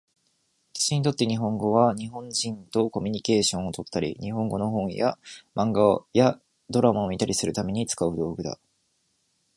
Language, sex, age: Japanese, male, 19-29